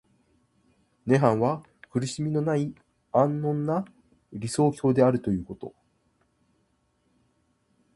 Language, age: Japanese, 19-29